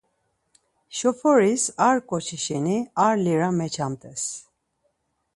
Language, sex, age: Laz, female, 40-49